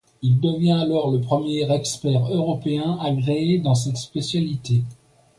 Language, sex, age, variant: French, male, 60-69, Français de métropole